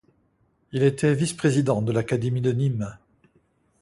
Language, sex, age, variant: French, male, 60-69, Français de métropole